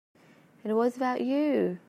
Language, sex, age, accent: English, female, 19-29, Australian English